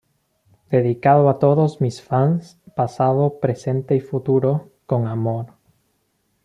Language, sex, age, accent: Spanish, male, 19-29, Andino-Pacífico: Colombia, Perú, Ecuador, oeste de Bolivia y Venezuela andina